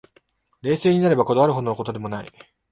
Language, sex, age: Japanese, male, 19-29